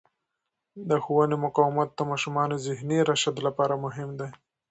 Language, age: Pashto, 30-39